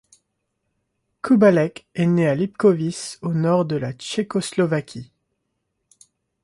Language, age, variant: French, 19-29, Français de métropole